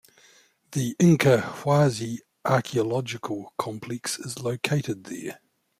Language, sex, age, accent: English, male, 50-59, New Zealand English